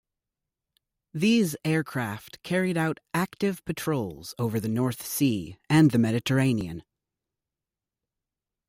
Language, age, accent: English, 30-39, United States English